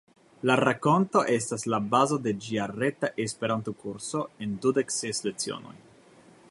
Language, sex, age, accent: Esperanto, male, 19-29, Internacia